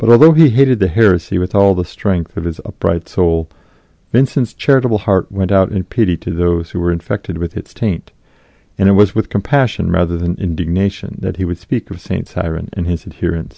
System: none